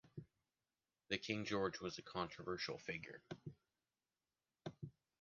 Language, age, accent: English, 30-39, Canadian English